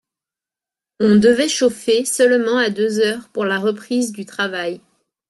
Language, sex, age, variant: French, female, 19-29, Français de métropole